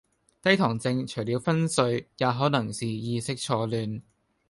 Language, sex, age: Cantonese, male, 19-29